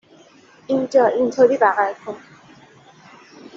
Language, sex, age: Persian, female, 19-29